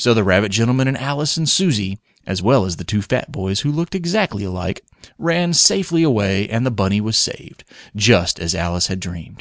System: none